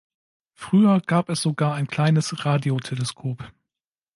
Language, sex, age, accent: German, male, 40-49, Deutschland Deutsch